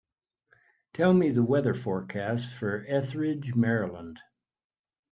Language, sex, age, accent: English, male, 60-69, United States English